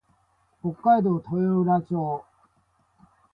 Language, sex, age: Japanese, male, 40-49